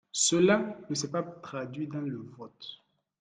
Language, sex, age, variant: French, male, 19-29, Français de métropole